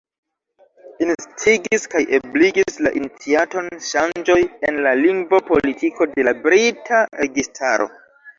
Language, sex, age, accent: Esperanto, male, 19-29, Internacia